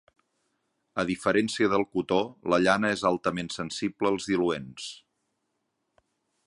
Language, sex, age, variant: Catalan, male, 50-59, Central